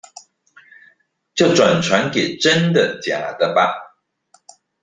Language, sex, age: Chinese, male, 40-49